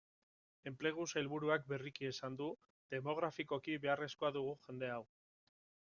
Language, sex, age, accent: Basque, male, 30-39, Erdialdekoa edo Nafarra (Gipuzkoa, Nafarroa)